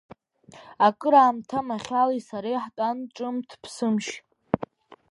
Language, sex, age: Abkhazian, female, under 19